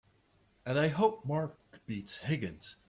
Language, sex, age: English, male, 19-29